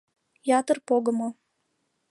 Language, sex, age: Mari, female, 19-29